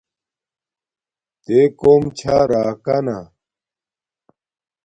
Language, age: Domaaki, 30-39